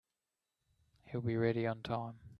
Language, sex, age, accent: English, male, 30-39, Australian English